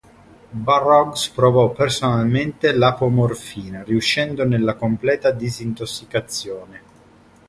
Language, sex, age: Italian, male, 30-39